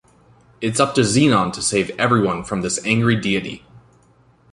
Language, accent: English, United States English